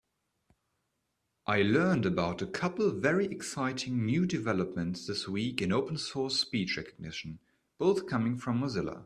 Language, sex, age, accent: English, male, 19-29, England English